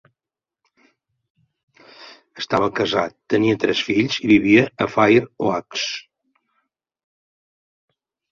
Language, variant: Catalan, Septentrional